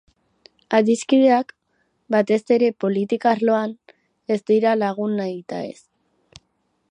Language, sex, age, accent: Basque, female, under 19, Erdialdekoa edo Nafarra (Gipuzkoa, Nafarroa)